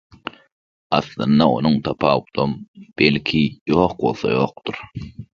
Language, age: Turkmen, 19-29